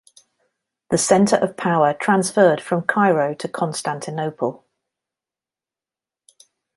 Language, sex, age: English, female, 30-39